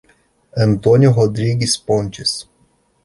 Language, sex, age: Portuguese, male, 19-29